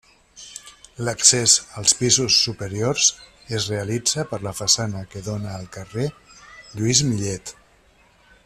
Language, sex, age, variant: Catalan, male, 50-59, Central